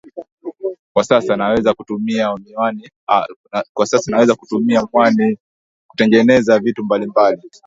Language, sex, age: Swahili, male, 19-29